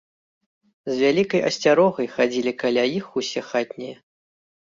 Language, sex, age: Belarusian, male, 30-39